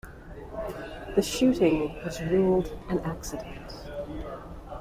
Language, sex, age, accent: English, female, 40-49, United States English